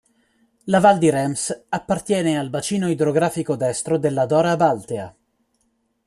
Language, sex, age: Italian, male, 19-29